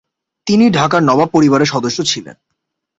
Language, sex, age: Bengali, male, 19-29